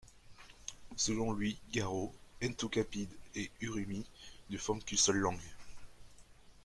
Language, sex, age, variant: French, male, 19-29, Français de métropole